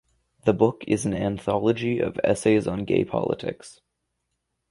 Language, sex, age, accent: English, male, under 19, Canadian English